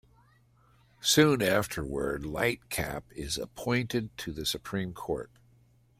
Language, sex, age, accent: English, male, 50-59, United States English